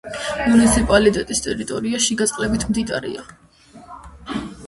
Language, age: Georgian, under 19